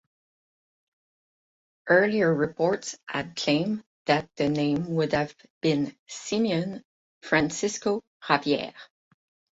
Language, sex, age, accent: English, female, 30-39, United States English; Canadian English